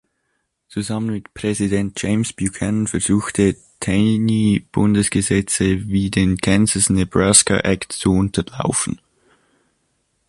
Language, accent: German, Schweizerdeutsch